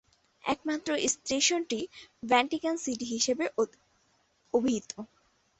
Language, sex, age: Bengali, female, 19-29